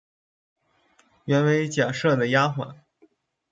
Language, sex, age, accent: Chinese, male, 19-29, 出生地：山东省